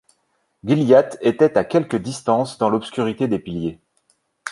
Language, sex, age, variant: French, male, 30-39, Français de métropole